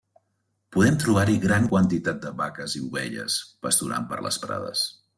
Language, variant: Catalan, Central